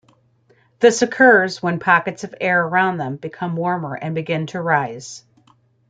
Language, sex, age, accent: English, female, 40-49, United States English